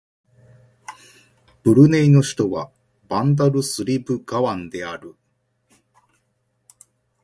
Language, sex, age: Japanese, male, 40-49